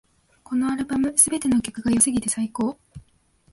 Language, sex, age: Japanese, female, 19-29